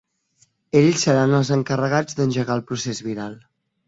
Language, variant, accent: Catalan, Central, central